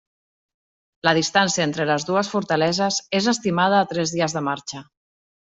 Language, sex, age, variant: Catalan, female, 40-49, Central